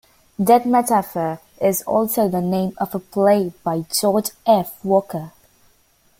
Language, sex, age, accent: English, female, under 19, United States English